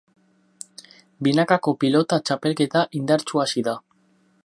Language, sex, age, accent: Basque, male, 19-29, Mendebalekoa (Araba, Bizkaia, Gipuzkoako mendebaleko herri batzuk)